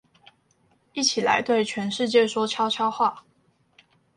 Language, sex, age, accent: Chinese, female, under 19, 出生地：臺中市